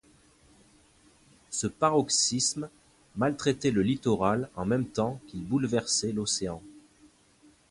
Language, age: French, 30-39